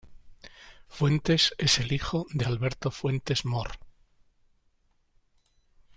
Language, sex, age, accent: Spanish, male, 50-59, España: Norte peninsular (Asturias, Castilla y León, Cantabria, País Vasco, Navarra, Aragón, La Rioja, Guadalajara, Cuenca)